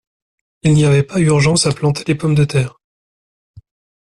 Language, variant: French, Français de métropole